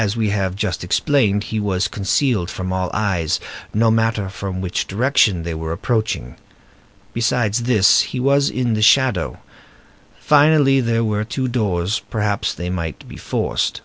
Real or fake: real